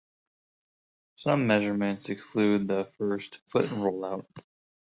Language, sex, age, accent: English, male, 30-39, United States English